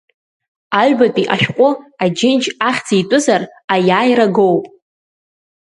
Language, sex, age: Abkhazian, female, under 19